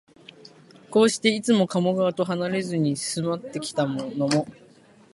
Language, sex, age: Japanese, female, 19-29